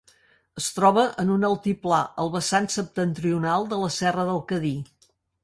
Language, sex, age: Catalan, female, 70-79